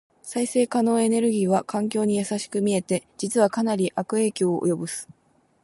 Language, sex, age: Japanese, female, 19-29